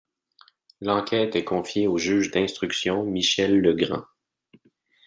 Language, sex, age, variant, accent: French, male, 30-39, Français d'Amérique du Nord, Français du Canada